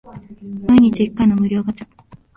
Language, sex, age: Japanese, female, 19-29